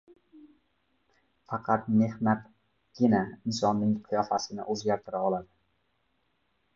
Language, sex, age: Uzbek, male, 19-29